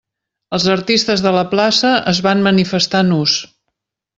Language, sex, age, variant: Catalan, female, 50-59, Central